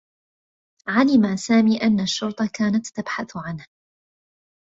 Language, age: Arabic, 30-39